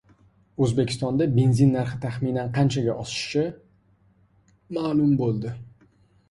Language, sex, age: Uzbek, male, 19-29